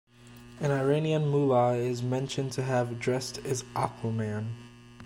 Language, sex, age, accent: English, male, 19-29, United States English